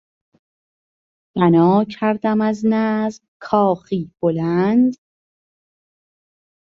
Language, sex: Persian, female